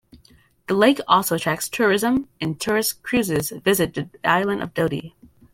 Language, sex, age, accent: English, female, under 19, United States English